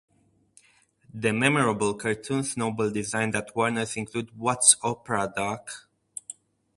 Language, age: English, 19-29